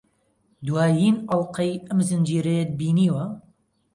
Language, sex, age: Central Kurdish, male, 30-39